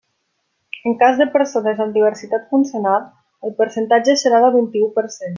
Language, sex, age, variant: Catalan, female, 19-29, Nord-Occidental